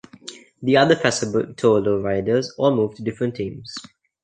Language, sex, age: English, male, under 19